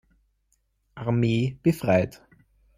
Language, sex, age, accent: German, male, 19-29, Österreichisches Deutsch